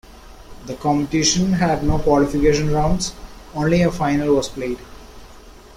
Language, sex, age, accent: English, male, 19-29, India and South Asia (India, Pakistan, Sri Lanka)